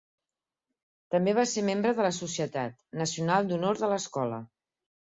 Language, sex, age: Catalan, female, 40-49